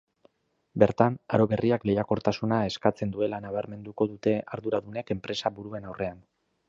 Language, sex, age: Basque, male, 30-39